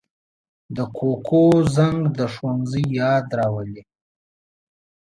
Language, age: Pashto, 19-29